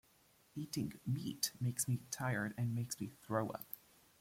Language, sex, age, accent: English, male, 19-29, England English